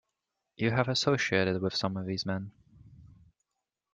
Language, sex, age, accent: English, male, 19-29, England English